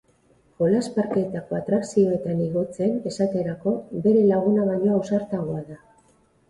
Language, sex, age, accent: Basque, female, 50-59, Erdialdekoa edo Nafarra (Gipuzkoa, Nafarroa)